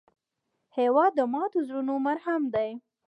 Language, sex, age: Pashto, female, 19-29